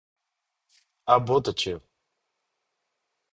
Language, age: Urdu, 30-39